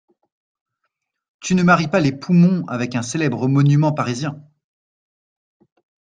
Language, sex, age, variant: French, male, 30-39, Français de métropole